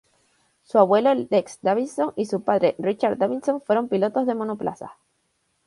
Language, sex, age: Spanish, female, 19-29